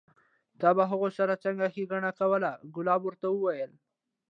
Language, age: Pashto, 19-29